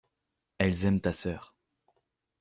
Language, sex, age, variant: French, male, under 19, Français de métropole